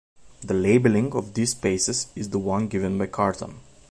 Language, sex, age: English, male, 19-29